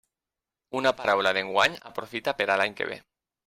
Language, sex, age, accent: Catalan, male, 40-49, valencià